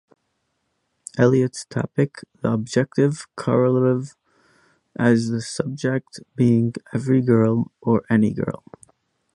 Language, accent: English, United States English